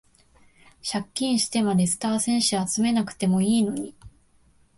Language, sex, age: Japanese, female, 19-29